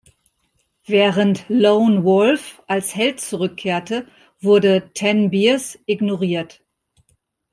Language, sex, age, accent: German, female, 50-59, Deutschland Deutsch